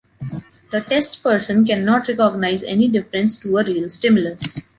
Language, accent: English, India and South Asia (India, Pakistan, Sri Lanka)